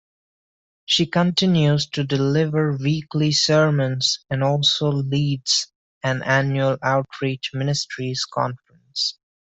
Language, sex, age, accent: English, male, 19-29, India and South Asia (India, Pakistan, Sri Lanka)